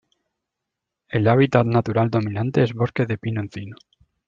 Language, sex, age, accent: Spanish, male, 30-39, España: Sur peninsular (Andalucia, Extremadura, Murcia)